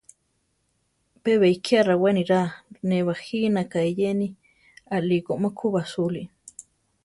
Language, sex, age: Central Tarahumara, female, 30-39